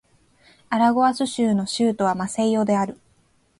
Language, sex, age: Japanese, female, 19-29